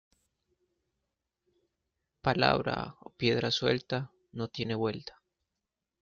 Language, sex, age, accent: Spanish, male, 19-29, Andino-Pacífico: Colombia, Perú, Ecuador, oeste de Bolivia y Venezuela andina